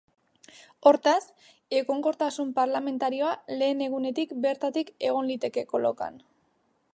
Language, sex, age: Basque, female, 19-29